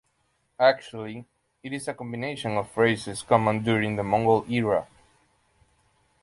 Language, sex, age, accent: English, male, 30-39, United States English